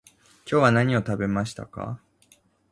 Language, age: Japanese, 19-29